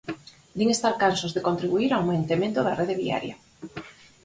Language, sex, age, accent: Galician, female, 30-39, Normativo (estándar)